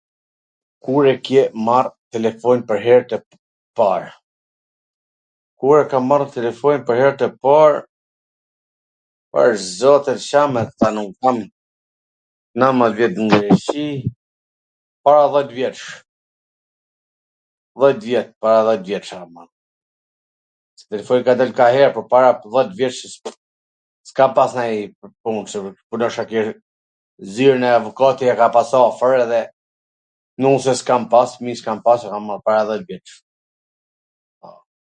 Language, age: Gheg Albanian, 50-59